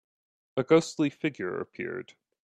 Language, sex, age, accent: English, male, 30-39, United States English